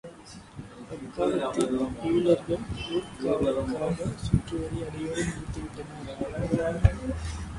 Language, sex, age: Tamil, male, 19-29